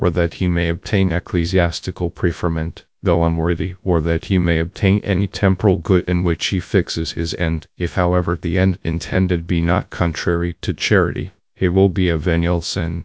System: TTS, GradTTS